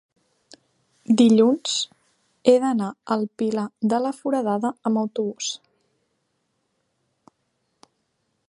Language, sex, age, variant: Catalan, female, 19-29, Central